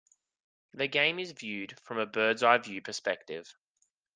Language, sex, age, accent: English, male, 19-29, Australian English